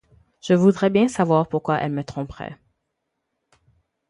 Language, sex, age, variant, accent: French, female, 19-29, Français d'Amérique du Nord, Français du Canada